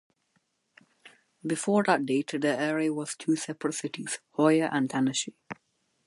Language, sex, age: English, male, under 19